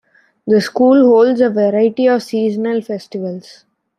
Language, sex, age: English, male, under 19